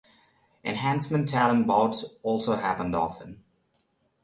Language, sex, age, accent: English, male, 30-39, United States English; India and South Asia (India, Pakistan, Sri Lanka)